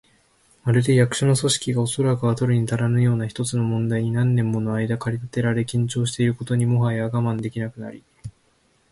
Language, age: Japanese, 19-29